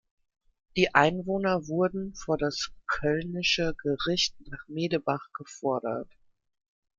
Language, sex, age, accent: German, female, 30-39, Deutschland Deutsch